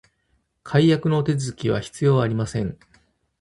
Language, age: Japanese, 40-49